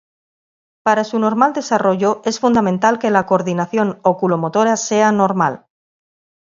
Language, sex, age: Spanish, female, 40-49